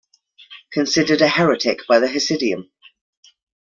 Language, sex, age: English, female, 30-39